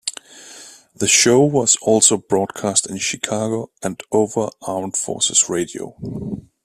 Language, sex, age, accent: English, male, 30-39, United States English